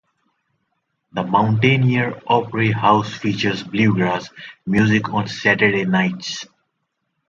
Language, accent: English, India and South Asia (India, Pakistan, Sri Lanka)